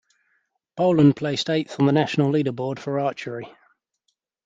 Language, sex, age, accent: English, male, 30-39, England English